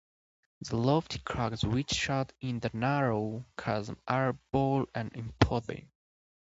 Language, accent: English, United States English